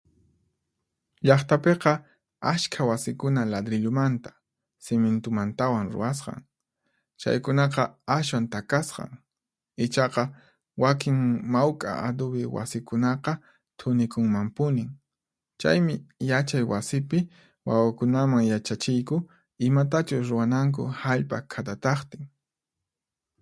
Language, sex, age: Puno Quechua, male, 30-39